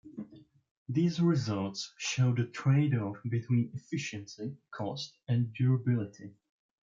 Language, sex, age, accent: English, male, 19-29, England English